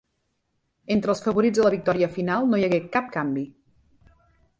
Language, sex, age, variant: Catalan, female, 50-59, Central